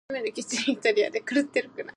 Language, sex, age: English, female, under 19